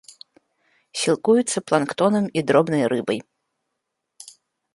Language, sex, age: Belarusian, female, 30-39